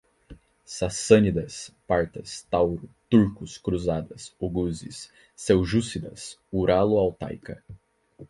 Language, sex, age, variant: Portuguese, male, 19-29, Portuguese (Brasil)